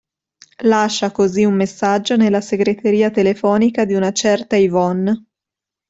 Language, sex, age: Italian, female, 19-29